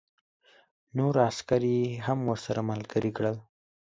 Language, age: Pashto, 19-29